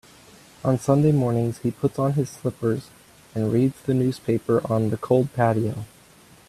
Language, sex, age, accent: English, male, 19-29, United States English